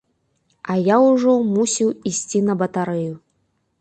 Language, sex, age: Belarusian, female, 19-29